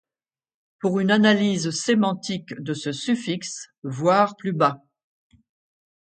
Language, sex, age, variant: French, female, 60-69, Français de métropole